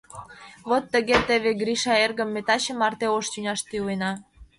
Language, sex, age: Mari, female, 19-29